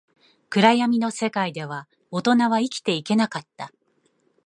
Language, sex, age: Japanese, female, 40-49